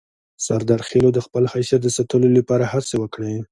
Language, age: Pashto, 30-39